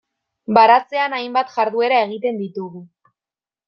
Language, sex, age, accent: Basque, female, 19-29, Mendebalekoa (Araba, Bizkaia, Gipuzkoako mendebaleko herri batzuk)